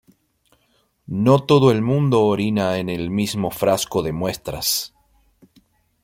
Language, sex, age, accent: Spanish, male, 40-49, Rioplatense: Argentina, Uruguay, este de Bolivia, Paraguay